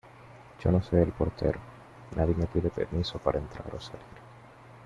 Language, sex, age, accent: Spanish, male, 30-39, Caribe: Cuba, Venezuela, Puerto Rico, República Dominicana, Panamá, Colombia caribeña, México caribeño, Costa del golfo de México